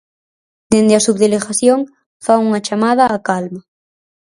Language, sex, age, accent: Galician, female, under 19, Atlántico (seseo e gheada)